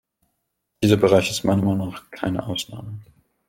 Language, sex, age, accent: German, male, 19-29, Deutschland Deutsch